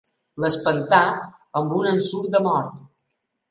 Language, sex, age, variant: Catalan, female, 40-49, Balear